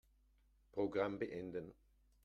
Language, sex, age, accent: German, male, 60-69, Schweizerdeutsch